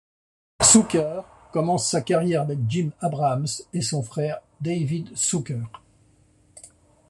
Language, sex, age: French, male, 60-69